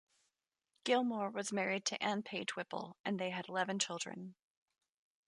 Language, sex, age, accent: English, female, 30-39, United States English